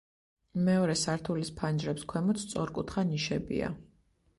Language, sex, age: Georgian, female, 30-39